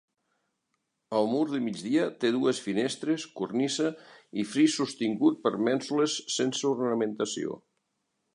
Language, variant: Catalan, Central